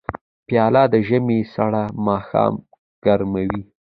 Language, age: Pashto, under 19